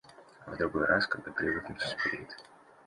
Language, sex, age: Russian, male, 19-29